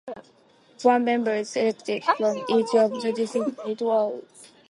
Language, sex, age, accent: English, female, under 19, United States English